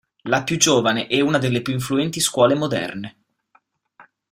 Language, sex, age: Italian, male, 19-29